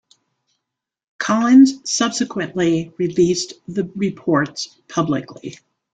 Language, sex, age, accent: English, female, 60-69, United States English